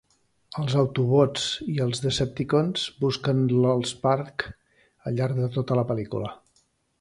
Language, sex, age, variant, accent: Catalan, male, 50-59, Central, central